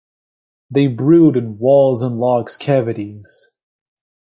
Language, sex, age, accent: English, male, 19-29, United States English